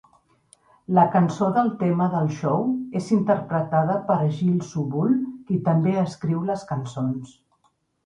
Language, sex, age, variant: Catalan, female, 50-59, Central